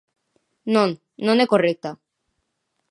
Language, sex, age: Galician, female, 19-29